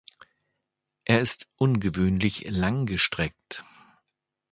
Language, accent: German, Deutschland Deutsch